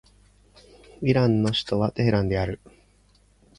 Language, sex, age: Japanese, male, 40-49